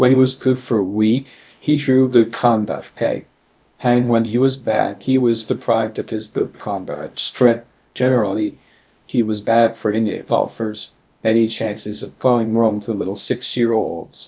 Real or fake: fake